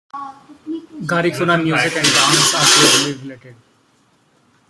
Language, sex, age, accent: English, male, 30-39, India and South Asia (India, Pakistan, Sri Lanka)